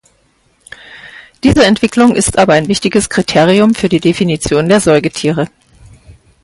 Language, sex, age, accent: German, female, 50-59, Deutschland Deutsch